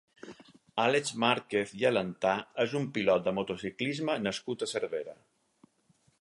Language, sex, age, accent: Catalan, male, 50-59, mallorquí